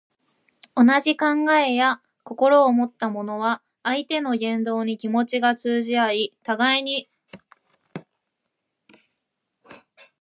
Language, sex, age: Japanese, female, 19-29